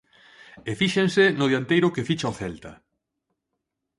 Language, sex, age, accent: Galician, male, 40-49, Normativo (estándar); Neofalante